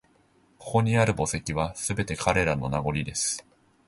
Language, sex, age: Japanese, male, 19-29